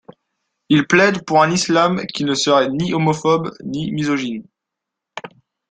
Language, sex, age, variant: French, male, under 19, Français de métropole